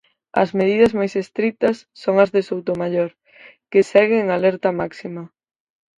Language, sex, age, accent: Galician, female, under 19, Central (gheada); Normativo (estándar)